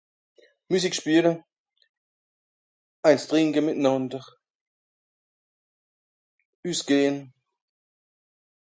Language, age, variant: Swiss German, 40-49, Nordniederàlemmànisch (Rishoffe, Zàwere, Bùsswìller, Hawenau, Brüemt, Stroossbùri, Molse, Dàmbàch, Schlettstàtt, Pfàlzbùri usw.)